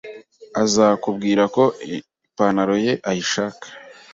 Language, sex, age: Kinyarwanda, male, 19-29